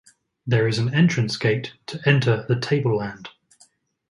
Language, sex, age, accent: English, male, 30-39, England English